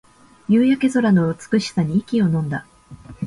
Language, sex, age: Japanese, female, 19-29